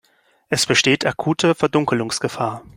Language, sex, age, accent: German, male, 19-29, Deutschland Deutsch